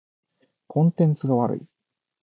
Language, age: Japanese, 19-29